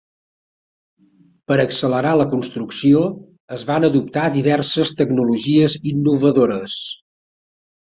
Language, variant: Catalan, Central